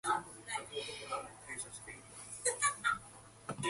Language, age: English, 19-29